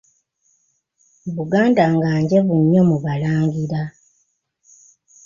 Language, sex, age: Ganda, female, 60-69